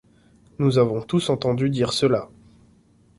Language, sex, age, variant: French, male, 30-39, Français de métropole